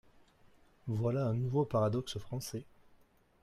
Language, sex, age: French, male, 60-69